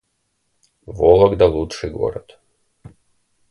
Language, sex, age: Russian, male, 30-39